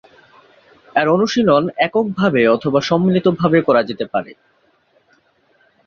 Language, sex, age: Bengali, male, 19-29